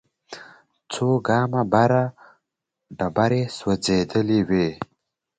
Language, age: Pashto, 19-29